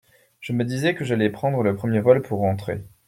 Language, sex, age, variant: French, male, 19-29, Français de métropole